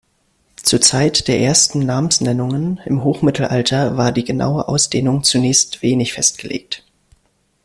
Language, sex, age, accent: German, male, 19-29, Deutschland Deutsch